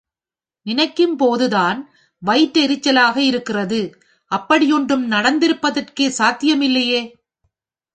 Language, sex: Tamil, female